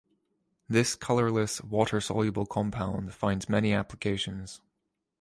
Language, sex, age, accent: English, male, 19-29, Scottish English